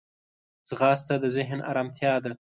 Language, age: Pashto, 19-29